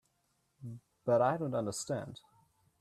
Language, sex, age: English, male, 19-29